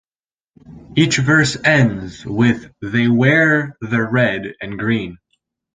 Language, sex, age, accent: English, male, under 19, United States English